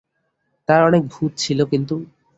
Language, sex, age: Bengali, male, under 19